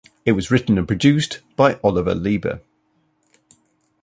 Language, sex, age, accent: English, male, 40-49, England English